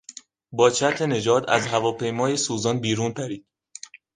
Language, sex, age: Persian, male, under 19